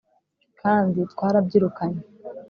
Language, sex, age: Kinyarwanda, female, 19-29